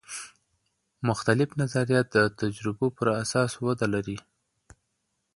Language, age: Pashto, 30-39